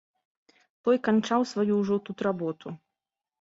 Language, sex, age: Belarusian, female, 19-29